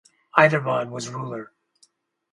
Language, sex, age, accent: English, male, 40-49, United States English